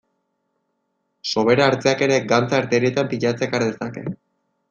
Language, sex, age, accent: Basque, male, 19-29, Erdialdekoa edo Nafarra (Gipuzkoa, Nafarroa)